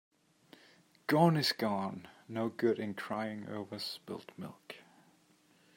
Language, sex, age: English, male, 30-39